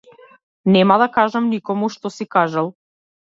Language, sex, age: Macedonian, female, 30-39